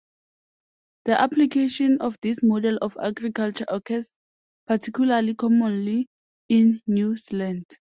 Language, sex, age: English, female, 19-29